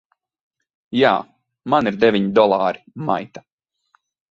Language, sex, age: Latvian, male, 30-39